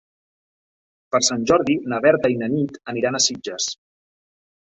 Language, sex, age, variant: Catalan, male, 40-49, Central